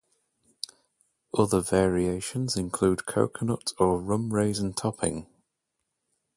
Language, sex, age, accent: English, male, 30-39, England English